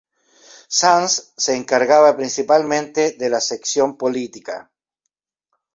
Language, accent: Spanish, Chileno: Chile, Cuyo